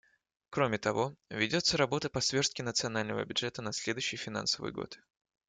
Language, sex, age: Russian, male, 19-29